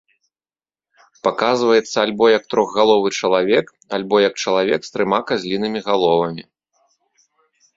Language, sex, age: Belarusian, male, 30-39